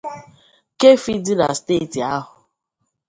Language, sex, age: Igbo, female, 30-39